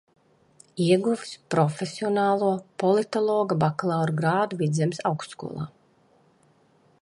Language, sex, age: Latvian, female, 30-39